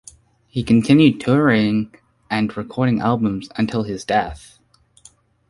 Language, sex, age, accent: English, male, 19-29, Australian English